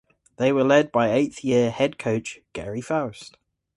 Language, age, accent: English, 30-39, England English